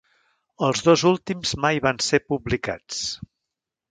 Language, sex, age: Catalan, male, 60-69